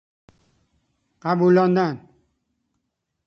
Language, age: Persian, 70-79